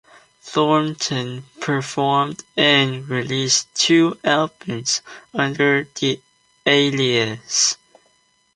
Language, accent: English, United States English